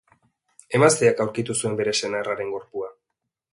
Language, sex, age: Basque, male, 19-29